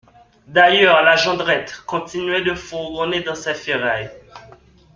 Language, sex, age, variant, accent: French, male, 19-29, Français d'Amérique du Nord, Français du Canada